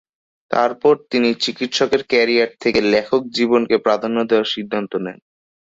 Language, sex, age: Bengali, male, under 19